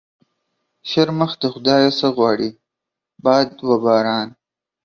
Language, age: Pashto, 19-29